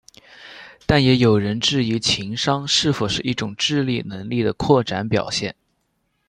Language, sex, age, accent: Chinese, male, under 19, 出生地：湖南省